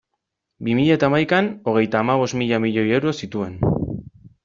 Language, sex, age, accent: Basque, male, 19-29, Erdialdekoa edo Nafarra (Gipuzkoa, Nafarroa)